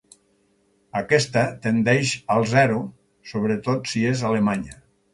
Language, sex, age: Catalan, male, 60-69